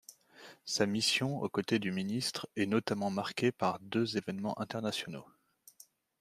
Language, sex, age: French, male, 30-39